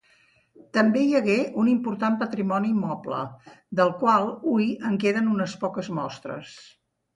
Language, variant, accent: Catalan, Central, central